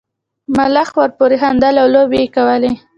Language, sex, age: Pashto, female, under 19